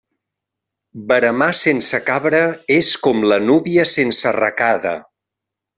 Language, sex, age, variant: Catalan, male, 50-59, Central